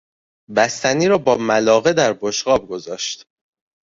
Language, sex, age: Persian, male, 19-29